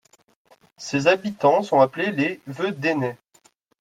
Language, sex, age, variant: French, male, 19-29, Français de métropole